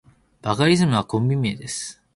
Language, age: Japanese, 19-29